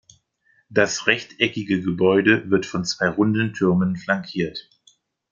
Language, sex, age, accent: German, male, 50-59, Deutschland Deutsch